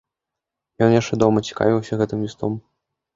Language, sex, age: Belarusian, male, 19-29